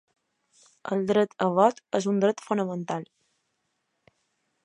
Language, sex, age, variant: Catalan, female, 19-29, Balear